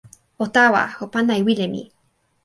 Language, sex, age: Toki Pona, female, 19-29